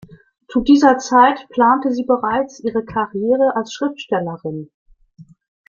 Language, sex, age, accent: German, female, 60-69, Deutschland Deutsch